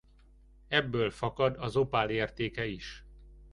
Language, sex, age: Hungarian, male, 30-39